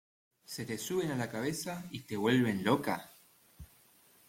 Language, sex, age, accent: Spanish, male, 19-29, Rioplatense: Argentina, Uruguay, este de Bolivia, Paraguay